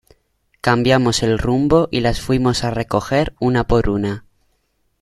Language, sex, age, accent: Spanish, male, under 19, España: Sur peninsular (Andalucia, Extremadura, Murcia)